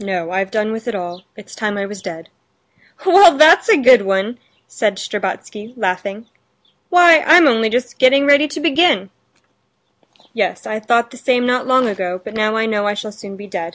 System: none